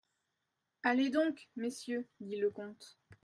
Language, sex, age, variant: French, female, 30-39, Français de métropole